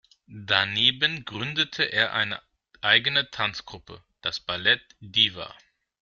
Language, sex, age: German, male, 30-39